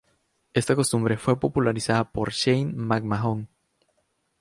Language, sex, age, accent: Spanish, male, 19-29, América central